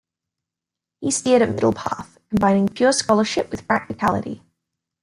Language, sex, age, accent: English, female, 19-29, Australian English